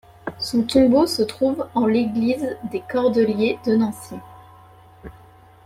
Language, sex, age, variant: French, female, 19-29, Français de métropole